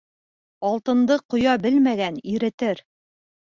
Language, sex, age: Bashkir, female, 30-39